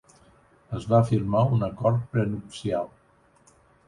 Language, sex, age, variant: Catalan, male, 60-69, Central